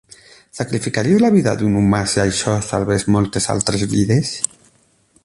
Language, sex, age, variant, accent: Catalan, male, 40-49, Alacantí, Barcelona